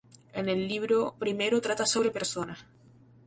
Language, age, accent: Spanish, 19-29, España: Islas Canarias